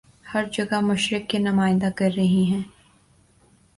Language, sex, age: Urdu, female, 19-29